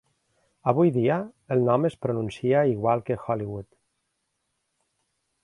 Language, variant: Catalan, Nord-Occidental